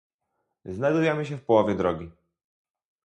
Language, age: Polish, 19-29